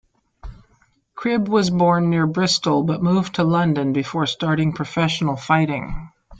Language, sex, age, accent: English, female, 50-59, United States English